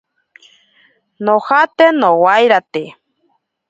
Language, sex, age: Ashéninka Perené, female, 19-29